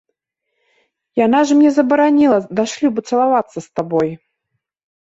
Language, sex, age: Belarusian, female, 40-49